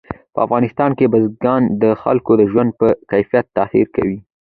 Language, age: Pashto, under 19